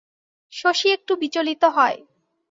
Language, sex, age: Bengali, female, 19-29